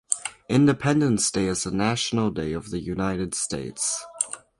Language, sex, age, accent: English, male, under 19, Canadian English